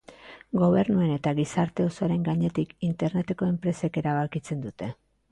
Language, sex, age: Basque, female, 40-49